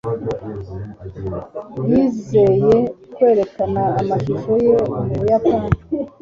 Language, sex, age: Kinyarwanda, female, 30-39